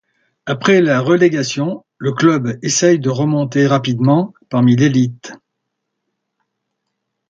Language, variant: French, Français de métropole